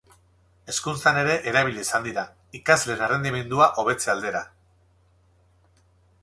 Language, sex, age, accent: Basque, male, 50-59, Erdialdekoa edo Nafarra (Gipuzkoa, Nafarroa)